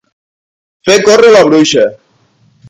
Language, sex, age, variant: Catalan, male, 19-29, Nord-Occidental